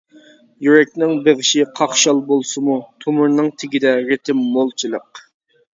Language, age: Uyghur, 19-29